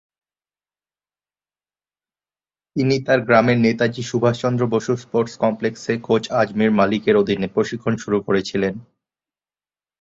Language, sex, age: Bengali, male, 19-29